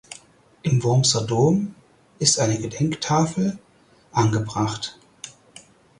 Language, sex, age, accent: German, male, 30-39, Deutschland Deutsch